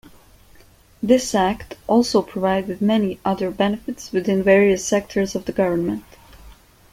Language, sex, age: English, female, 19-29